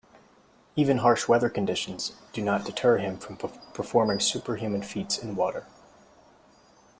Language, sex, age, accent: English, male, 19-29, United States English